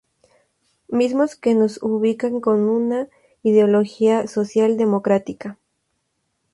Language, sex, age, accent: Spanish, female, under 19, México